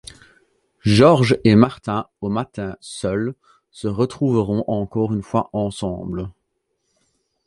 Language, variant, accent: French, Français d'Europe, Français de Belgique